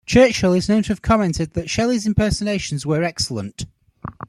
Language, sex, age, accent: English, male, 19-29, England English